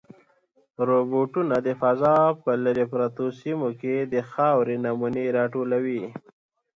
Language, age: Pashto, 30-39